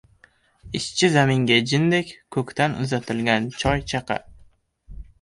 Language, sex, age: Uzbek, male, under 19